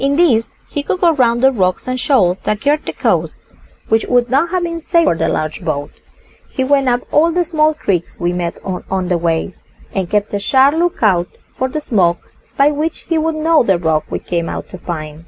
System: none